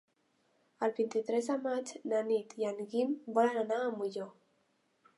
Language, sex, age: Catalan, female, under 19